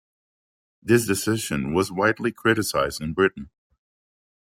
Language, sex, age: English, male, 60-69